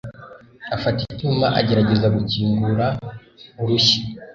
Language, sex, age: Kinyarwanda, male, under 19